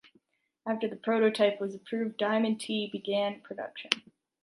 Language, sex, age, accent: English, female, 19-29, United States English